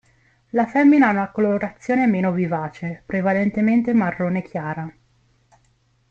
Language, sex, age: Italian, female, 19-29